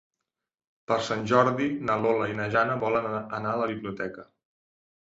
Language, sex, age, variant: Catalan, male, 19-29, Central